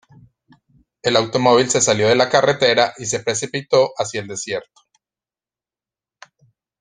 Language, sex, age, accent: Spanish, male, 40-49, Andino-Pacífico: Colombia, Perú, Ecuador, oeste de Bolivia y Venezuela andina